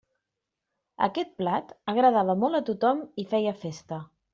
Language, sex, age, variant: Catalan, female, 30-39, Central